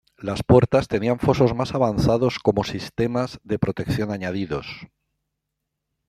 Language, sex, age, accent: Spanish, male, 60-69, España: Centro-Sur peninsular (Madrid, Toledo, Castilla-La Mancha)